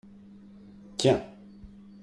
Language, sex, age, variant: French, male, 40-49, Français de métropole